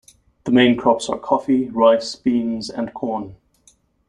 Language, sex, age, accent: English, male, 30-39, Southern African (South Africa, Zimbabwe, Namibia)